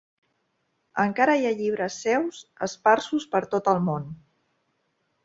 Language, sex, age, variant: Catalan, female, 40-49, Central